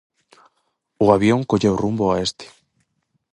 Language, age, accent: Galician, under 19, Central (gheada); Oriental (común en zona oriental)